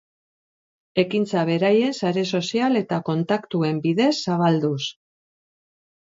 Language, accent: Basque, Mendebalekoa (Araba, Bizkaia, Gipuzkoako mendebaleko herri batzuk)